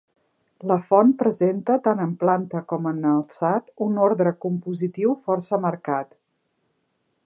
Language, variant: Catalan, Central